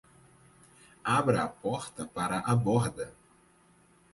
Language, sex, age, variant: Portuguese, male, 30-39, Portuguese (Brasil)